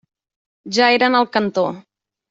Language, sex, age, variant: Catalan, female, 19-29, Central